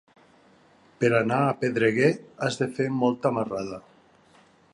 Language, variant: Catalan, Nord-Occidental